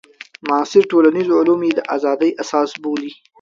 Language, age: Pashto, 19-29